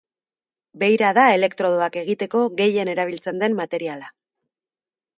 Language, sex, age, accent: Basque, female, 30-39, Erdialdekoa edo Nafarra (Gipuzkoa, Nafarroa)